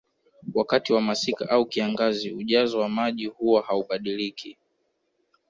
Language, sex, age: Swahili, male, 19-29